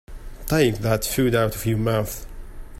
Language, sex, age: English, male, 30-39